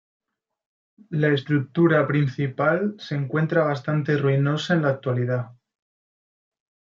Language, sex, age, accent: Spanish, male, 19-29, España: Centro-Sur peninsular (Madrid, Toledo, Castilla-La Mancha)